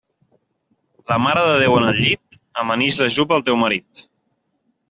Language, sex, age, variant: Catalan, male, 19-29, Central